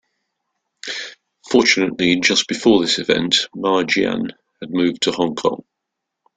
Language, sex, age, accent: English, male, 50-59, England English